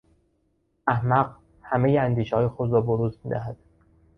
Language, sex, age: Persian, male, 19-29